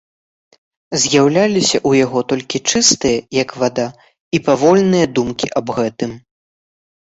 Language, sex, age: Belarusian, male, under 19